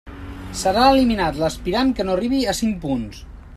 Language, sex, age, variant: Catalan, male, 40-49, Central